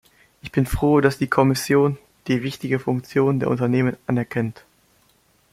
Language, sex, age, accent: German, male, under 19, Deutschland Deutsch